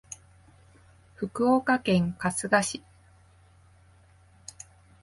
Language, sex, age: Japanese, female, 30-39